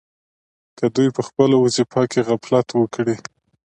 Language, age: Pashto, 30-39